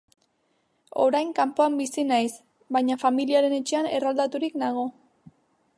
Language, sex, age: Basque, female, 19-29